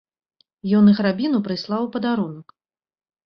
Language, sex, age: Belarusian, female, 30-39